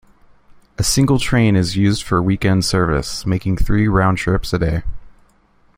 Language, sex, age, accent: English, male, 19-29, United States English